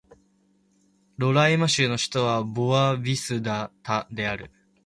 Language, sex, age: Japanese, male, 19-29